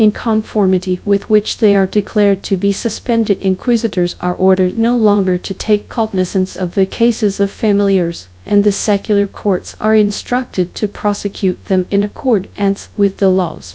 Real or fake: fake